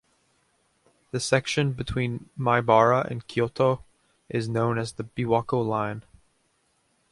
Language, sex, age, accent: English, male, 19-29, United States English